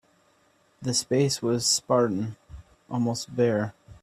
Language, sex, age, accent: English, male, 19-29, United States English